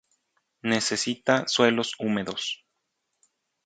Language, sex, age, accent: Spanish, male, 40-49, México